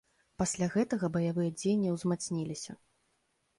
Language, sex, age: Belarusian, female, 30-39